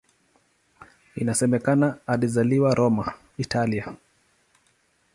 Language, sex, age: Swahili, male, 30-39